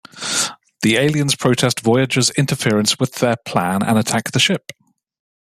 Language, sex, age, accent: English, male, 30-39, England English